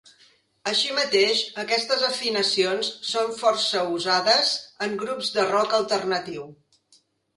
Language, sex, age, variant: Catalan, female, 60-69, Central